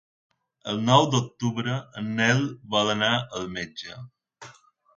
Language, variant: Catalan, Balear